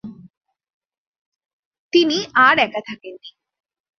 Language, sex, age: Bengali, female, 19-29